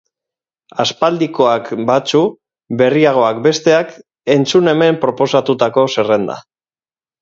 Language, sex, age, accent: Basque, male, 40-49, Mendebalekoa (Araba, Bizkaia, Gipuzkoako mendebaleko herri batzuk)